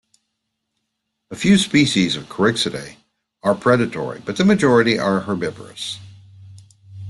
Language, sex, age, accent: English, male, 60-69, United States English